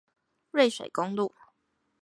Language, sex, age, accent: Chinese, female, 19-29, 出生地：臺北市